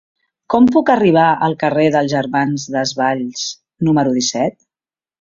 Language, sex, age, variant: Catalan, female, 40-49, Central